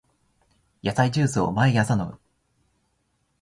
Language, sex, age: Japanese, male, 19-29